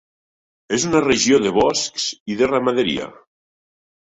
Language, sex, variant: Catalan, male, Nord-Occidental